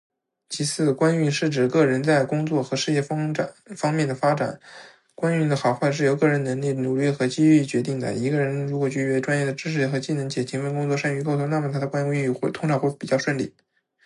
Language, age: Chinese, 19-29